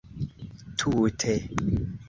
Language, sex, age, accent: Esperanto, male, 19-29, Internacia